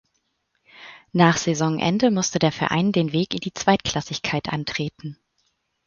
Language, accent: German, Deutschland Deutsch